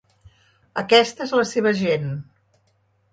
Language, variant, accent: Catalan, Central, central